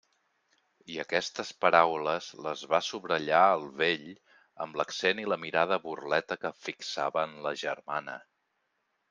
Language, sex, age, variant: Catalan, male, 40-49, Central